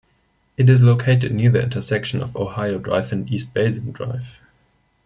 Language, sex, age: English, male, 19-29